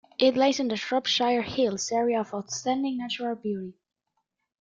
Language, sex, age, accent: English, female, 19-29, United States English